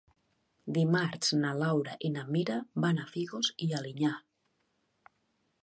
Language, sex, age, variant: Catalan, female, 40-49, Nord-Occidental